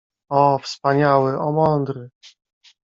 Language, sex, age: Polish, male, 30-39